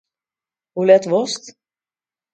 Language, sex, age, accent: Western Frisian, female, 40-49, Wâldfrysk